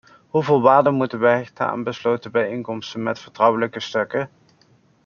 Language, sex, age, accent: Dutch, male, 30-39, Nederlands Nederlands